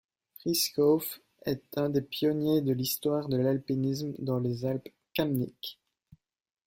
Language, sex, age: French, male, 19-29